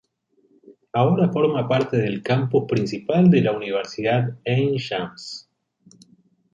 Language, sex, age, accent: Spanish, male, 40-49, Rioplatense: Argentina, Uruguay, este de Bolivia, Paraguay